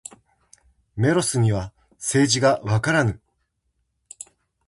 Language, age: Japanese, 50-59